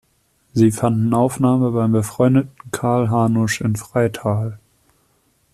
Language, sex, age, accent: German, male, 19-29, Deutschland Deutsch